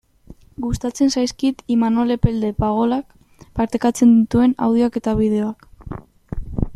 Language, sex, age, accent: Basque, female, under 19, Mendebalekoa (Araba, Bizkaia, Gipuzkoako mendebaleko herri batzuk)